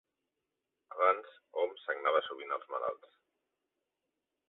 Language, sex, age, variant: Catalan, male, 40-49, Central